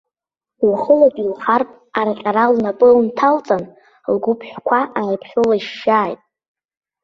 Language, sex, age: Abkhazian, female, under 19